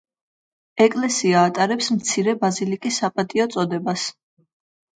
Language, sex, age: Georgian, female, 19-29